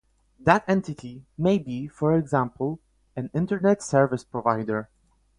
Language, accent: English, Slavic; polish